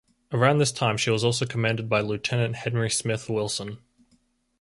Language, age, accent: English, 19-29, Australian English